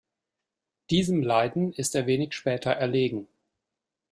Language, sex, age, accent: German, male, 50-59, Deutschland Deutsch